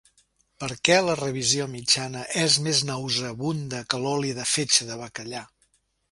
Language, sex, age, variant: Catalan, male, 60-69, Septentrional